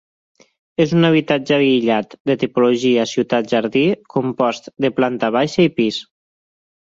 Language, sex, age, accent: Catalan, male, 30-39, valencià